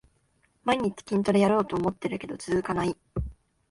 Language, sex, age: Japanese, female, 19-29